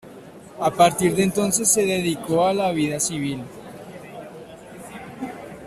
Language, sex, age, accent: Spanish, male, 19-29, Caribe: Cuba, Venezuela, Puerto Rico, República Dominicana, Panamá, Colombia caribeña, México caribeño, Costa del golfo de México